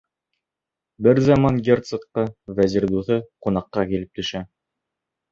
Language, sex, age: Bashkir, male, 19-29